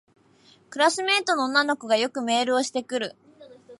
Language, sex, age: Japanese, female, under 19